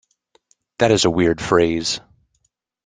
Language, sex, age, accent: English, male, 30-39, United States English